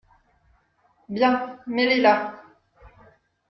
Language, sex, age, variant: French, female, 40-49, Français de métropole